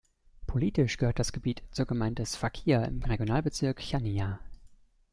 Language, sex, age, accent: German, male, 19-29, Deutschland Deutsch